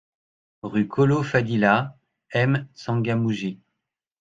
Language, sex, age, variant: French, male, 40-49, Français de métropole